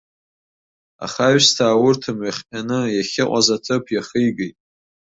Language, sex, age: Abkhazian, male, under 19